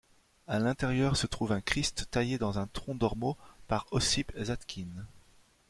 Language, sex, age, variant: French, male, 30-39, Français de métropole